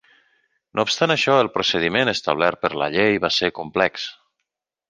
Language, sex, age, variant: Catalan, male, 30-39, Nord-Occidental